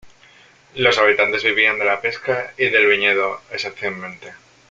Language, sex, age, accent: Spanish, male, 30-39, España: Centro-Sur peninsular (Madrid, Toledo, Castilla-La Mancha)